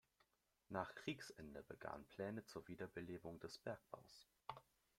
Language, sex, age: German, male, under 19